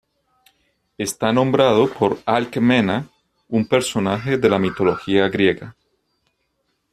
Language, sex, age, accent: Spanish, male, 40-49, Andino-Pacífico: Colombia, Perú, Ecuador, oeste de Bolivia y Venezuela andina